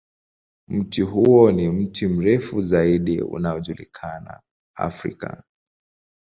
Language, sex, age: Swahili, male, 19-29